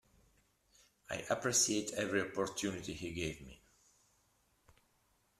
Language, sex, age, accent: English, male, 50-59, United States English